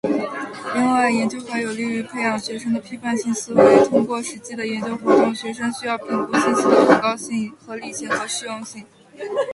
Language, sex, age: Chinese, female, 19-29